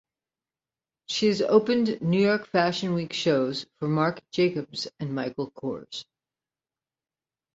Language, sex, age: English, female, 50-59